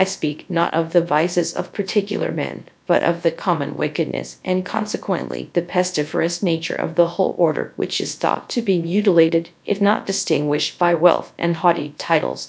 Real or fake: fake